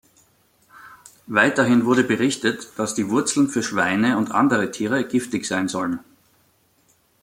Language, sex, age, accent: German, male, 40-49, Österreichisches Deutsch